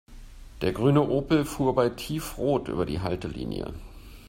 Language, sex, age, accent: German, male, 50-59, Deutschland Deutsch